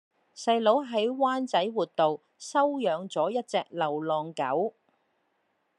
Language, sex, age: Cantonese, female, 50-59